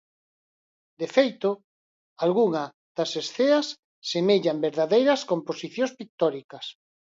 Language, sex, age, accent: Galician, male, 50-59, Normativo (estándar)